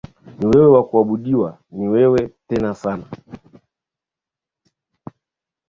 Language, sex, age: Swahili, male, 30-39